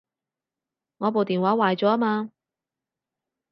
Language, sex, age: Cantonese, female, 30-39